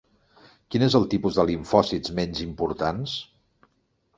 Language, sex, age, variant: Catalan, male, 40-49, Central